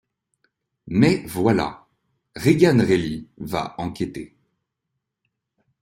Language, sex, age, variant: French, male, 30-39, Français de métropole